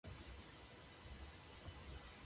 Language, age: Japanese, 60-69